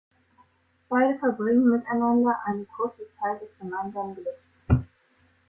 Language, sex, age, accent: German, female, under 19, Deutschland Deutsch